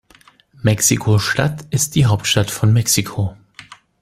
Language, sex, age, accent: German, male, 40-49, Deutschland Deutsch